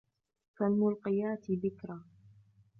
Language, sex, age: Arabic, female, 19-29